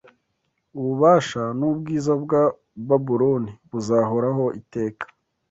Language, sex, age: Kinyarwanda, male, 19-29